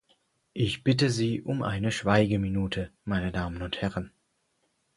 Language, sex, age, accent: German, male, 19-29, Deutschland Deutsch